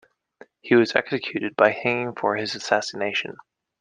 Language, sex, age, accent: English, male, 19-29, United States English